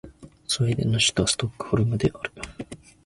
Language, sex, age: Japanese, male, 19-29